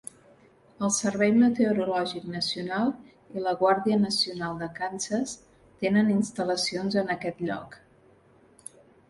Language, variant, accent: Catalan, Central, central